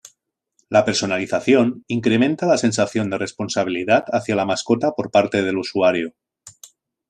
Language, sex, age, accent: Spanish, male, 30-39, España: Norte peninsular (Asturias, Castilla y León, Cantabria, País Vasco, Navarra, Aragón, La Rioja, Guadalajara, Cuenca)